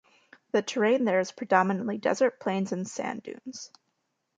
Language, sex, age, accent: English, female, 19-29, United States English